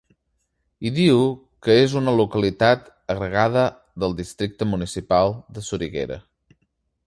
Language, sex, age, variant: Catalan, male, 30-39, Central